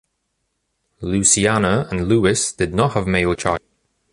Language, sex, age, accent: English, male, under 19, England English